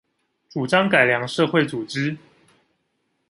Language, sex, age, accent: Chinese, male, 19-29, 出生地：臺北市